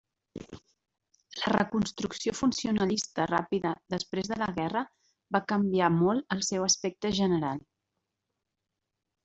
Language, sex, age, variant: Catalan, female, 30-39, Central